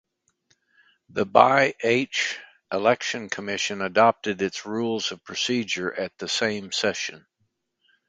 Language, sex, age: English, male, 60-69